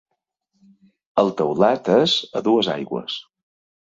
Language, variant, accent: Catalan, Balear, mallorquí